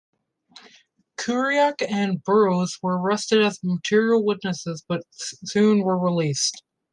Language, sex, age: English, male, 19-29